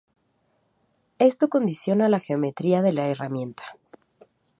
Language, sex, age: Spanish, female, 30-39